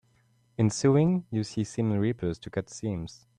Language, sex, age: English, male, 19-29